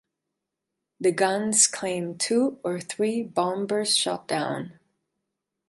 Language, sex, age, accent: English, female, 40-49, United States English